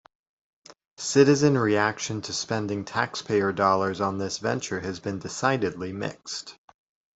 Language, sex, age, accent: English, male, 30-39, United States English